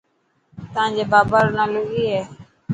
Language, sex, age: Dhatki, female, 19-29